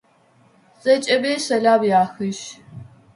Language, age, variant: Adyghe, 50-59, Адыгабзэ (Кирил, пстэумэ зэдыряе)